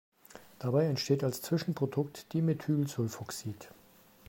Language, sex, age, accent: German, male, 40-49, Deutschland Deutsch